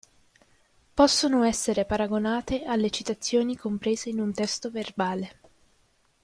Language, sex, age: Italian, female, 19-29